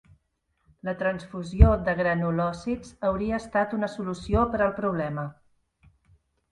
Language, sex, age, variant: Catalan, female, 50-59, Central